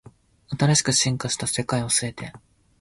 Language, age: Japanese, 19-29